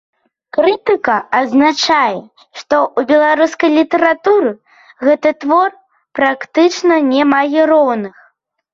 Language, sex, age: Belarusian, female, 30-39